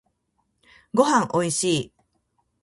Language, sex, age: Japanese, female, 50-59